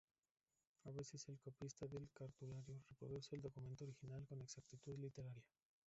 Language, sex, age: Spanish, male, 19-29